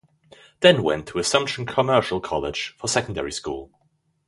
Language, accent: English, United States English; Australian English; England English; Irish English